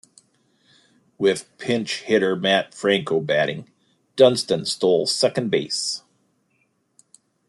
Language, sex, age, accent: English, male, 60-69, United States English